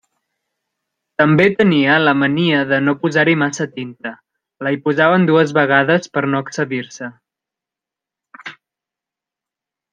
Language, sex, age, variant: Catalan, male, 19-29, Central